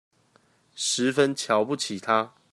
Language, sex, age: Chinese, male, 30-39